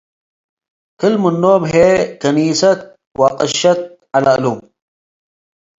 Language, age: Tigre, 30-39